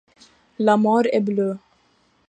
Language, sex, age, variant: French, female, 19-29, Français de métropole